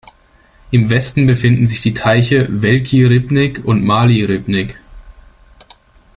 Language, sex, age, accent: German, male, 19-29, Deutschland Deutsch